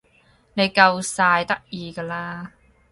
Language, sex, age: Cantonese, female, 19-29